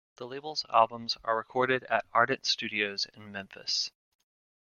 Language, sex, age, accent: English, male, 19-29, United States English